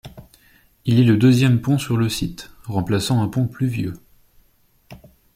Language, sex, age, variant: French, male, 19-29, Français de métropole